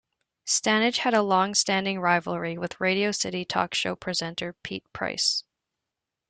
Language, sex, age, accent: English, female, 19-29, Canadian English